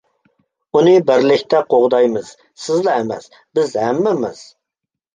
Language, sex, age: Uyghur, male, 19-29